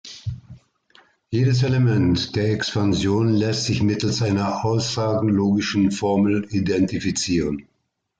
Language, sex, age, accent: German, male, 60-69, Deutschland Deutsch